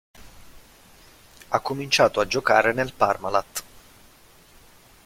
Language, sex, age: Italian, male, 30-39